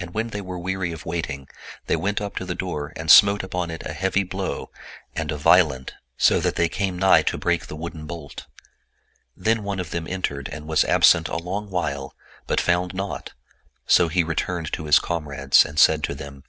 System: none